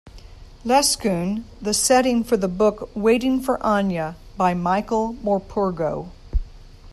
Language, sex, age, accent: English, female, 60-69, United States English